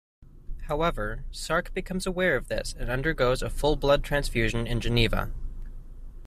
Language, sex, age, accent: English, male, 19-29, United States English